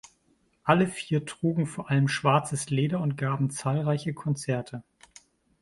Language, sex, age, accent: German, male, 30-39, Deutschland Deutsch